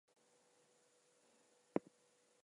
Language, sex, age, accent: English, female, 19-29, Southern African (South Africa, Zimbabwe, Namibia)